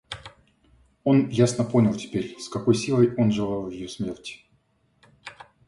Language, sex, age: Russian, male, 40-49